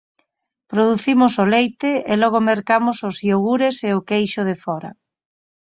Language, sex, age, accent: Galician, female, 30-39, Normativo (estándar)